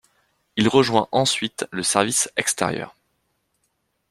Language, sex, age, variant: French, male, 30-39, Français de métropole